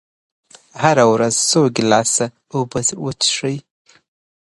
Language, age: Pashto, 19-29